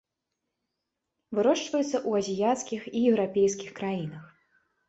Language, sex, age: Belarusian, female, 19-29